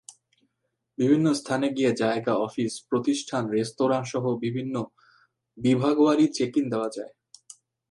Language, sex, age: Bengali, male, 19-29